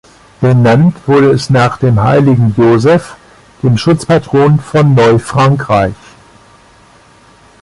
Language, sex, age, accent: German, male, 50-59, Deutschland Deutsch